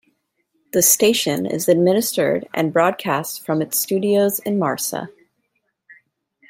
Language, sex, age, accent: English, female, 30-39, United States English